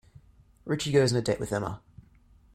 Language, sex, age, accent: English, male, 30-39, Australian English